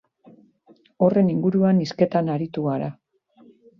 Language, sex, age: Basque, female, 40-49